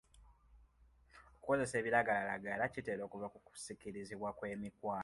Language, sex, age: Ganda, male, 19-29